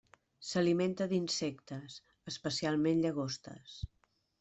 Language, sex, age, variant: Catalan, female, 50-59, Central